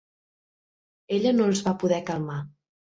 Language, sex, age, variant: Catalan, female, 19-29, Central